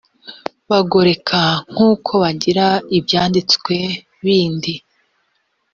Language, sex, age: Kinyarwanda, female, 30-39